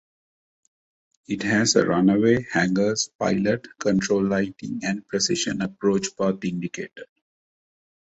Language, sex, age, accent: English, male, 40-49, India and South Asia (India, Pakistan, Sri Lanka)